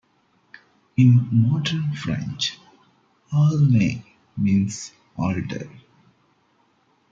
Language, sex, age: English, male, 30-39